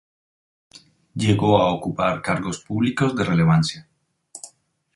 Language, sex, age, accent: Spanish, male, 19-29, Andino-Pacífico: Colombia, Perú, Ecuador, oeste de Bolivia y Venezuela andina